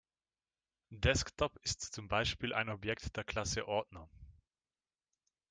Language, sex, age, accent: German, male, 19-29, Schweizerdeutsch